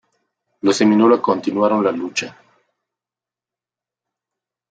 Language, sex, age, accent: Spanish, male, 50-59, México